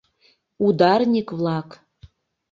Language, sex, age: Mari, female, 40-49